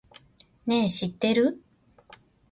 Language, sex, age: Japanese, female, 30-39